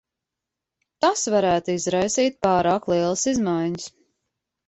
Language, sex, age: Latvian, female, 40-49